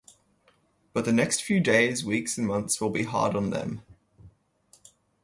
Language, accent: English, Australian English